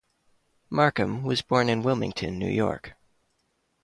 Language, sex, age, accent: English, male, under 19, United States English